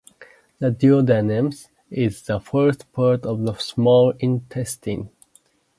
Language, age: English, 19-29